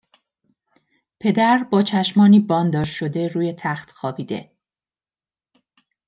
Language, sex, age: Persian, female, 40-49